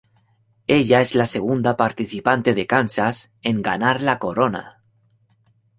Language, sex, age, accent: Spanish, male, 30-39, España: Centro-Sur peninsular (Madrid, Toledo, Castilla-La Mancha)